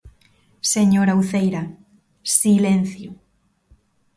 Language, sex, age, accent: Galician, female, 19-29, Normativo (estándar)